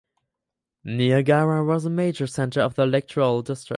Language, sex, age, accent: English, male, 19-29, United States English